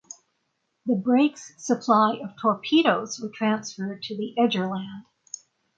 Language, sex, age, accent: English, female, 80-89, United States English